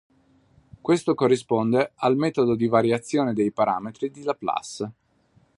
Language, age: Italian, 30-39